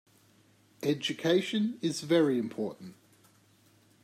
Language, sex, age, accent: English, male, 30-39, Australian English